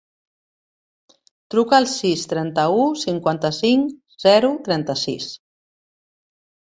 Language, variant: Catalan, Central